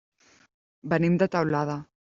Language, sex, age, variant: Catalan, female, 30-39, Central